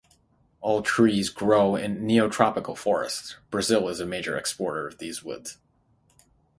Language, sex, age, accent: English, male, 30-39, United States English; Canadian English